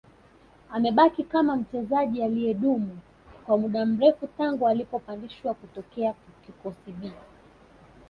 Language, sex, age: Swahili, female, 30-39